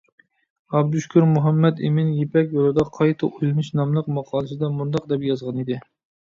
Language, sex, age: Uyghur, male, 30-39